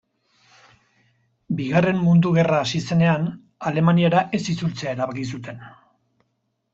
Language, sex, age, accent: Basque, male, 50-59, Erdialdekoa edo Nafarra (Gipuzkoa, Nafarroa)